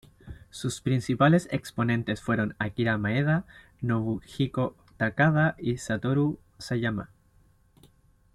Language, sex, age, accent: Spanish, male, 19-29, Chileno: Chile, Cuyo